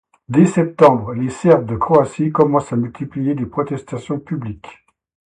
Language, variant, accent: French, Français d'Europe, Français de l'est de la France